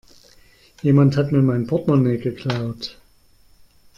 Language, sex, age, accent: German, male, 50-59, Deutschland Deutsch